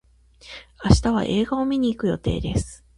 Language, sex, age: Japanese, female, 40-49